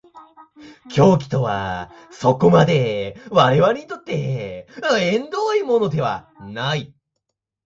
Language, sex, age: Japanese, male, 19-29